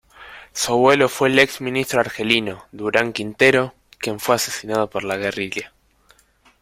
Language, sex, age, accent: Spanish, male, 19-29, Rioplatense: Argentina, Uruguay, este de Bolivia, Paraguay